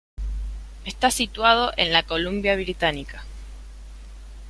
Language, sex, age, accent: Spanish, female, 19-29, Rioplatense: Argentina, Uruguay, este de Bolivia, Paraguay